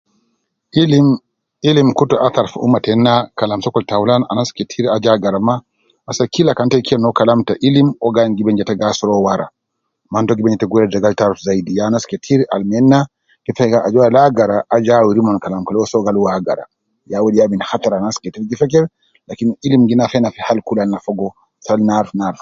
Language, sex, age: Nubi, male, 50-59